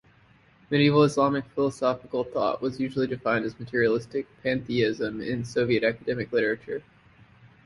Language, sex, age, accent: English, male, 30-39, United States English